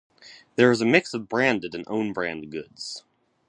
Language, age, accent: English, under 19, United States English